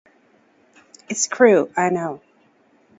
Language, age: English, 30-39